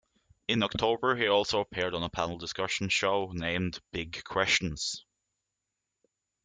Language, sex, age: English, male, 19-29